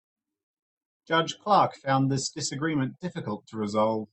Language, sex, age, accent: English, male, 30-39, Australian English